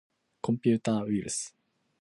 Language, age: Japanese, 19-29